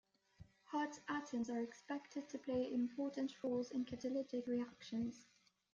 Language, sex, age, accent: English, female, under 19, England English